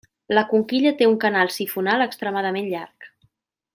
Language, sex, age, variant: Catalan, female, 19-29, Central